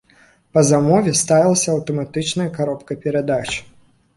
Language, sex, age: Belarusian, male, 19-29